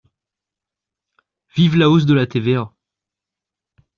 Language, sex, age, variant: French, male, 30-39, Français de métropole